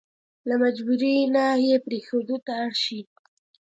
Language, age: Pashto, 19-29